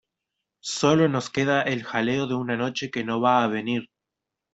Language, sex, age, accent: Spanish, male, 19-29, Rioplatense: Argentina, Uruguay, este de Bolivia, Paraguay